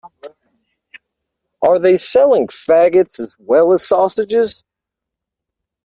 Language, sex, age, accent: English, male, 30-39, United States English